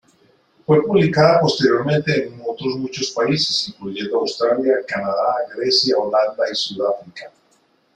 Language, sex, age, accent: Spanish, male, 60-69, Caribe: Cuba, Venezuela, Puerto Rico, República Dominicana, Panamá, Colombia caribeña, México caribeño, Costa del golfo de México